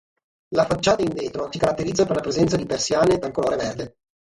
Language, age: Italian, 40-49